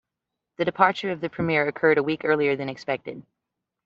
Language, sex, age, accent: English, female, 50-59, United States English